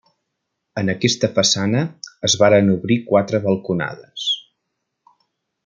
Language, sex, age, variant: Catalan, male, 30-39, Central